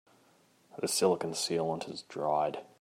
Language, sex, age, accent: English, male, 19-29, Australian English